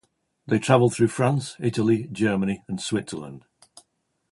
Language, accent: English, England English